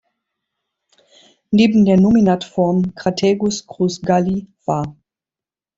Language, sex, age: German, female, 50-59